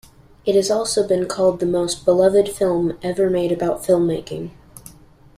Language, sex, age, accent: English, male, under 19, United States English